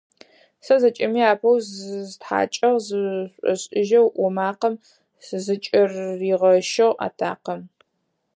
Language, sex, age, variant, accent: Adyghe, female, under 19, Адыгабзэ (Кирил, пстэумэ зэдыряе), Кıэмгуй (Çemguy)